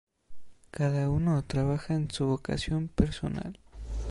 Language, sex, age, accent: Spanish, male, under 19, México